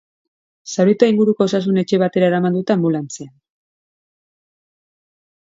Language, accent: Basque, Mendebalekoa (Araba, Bizkaia, Gipuzkoako mendebaleko herri batzuk)